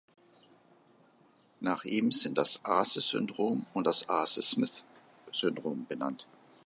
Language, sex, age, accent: German, male, 50-59, Deutschland Deutsch